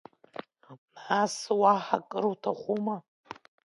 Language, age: Abkhazian, under 19